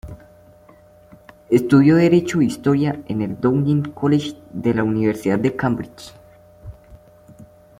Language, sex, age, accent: Spanish, male, under 19, Andino-Pacífico: Colombia, Perú, Ecuador, oeste de Bolivia y Venezuela andina